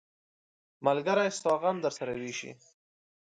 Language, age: Pashto, 19-29